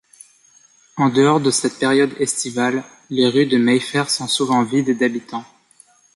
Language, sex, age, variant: French, male, under 19, Français de métropole